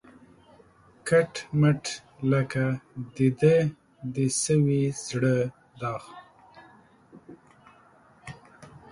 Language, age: Pashto, 40-49